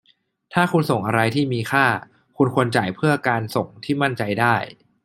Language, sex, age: Thai, male, 19-29